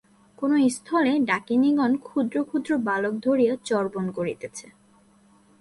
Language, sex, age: Bengali, female, 19-29